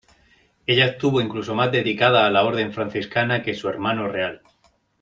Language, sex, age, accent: Spanish, male, 30-39, España: Sur peninsular (Andalucia, Extremadura, Murcia)